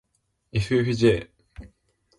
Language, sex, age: Japanese, male, under 19